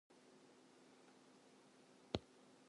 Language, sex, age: English, female, 19-29